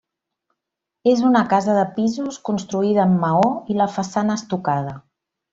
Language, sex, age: Catalan, female, 40-49